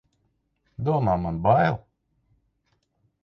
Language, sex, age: Latvian, male, 50-59